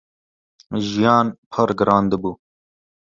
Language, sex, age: Kurdish, male, 19-29